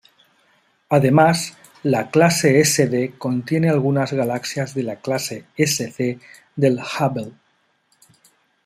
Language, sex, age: Spanish, male, 40-49